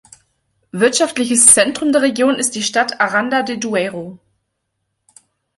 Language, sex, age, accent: German, female, 19-29, Deutschland Deutsch